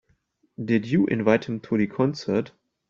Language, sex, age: English, male, 30-39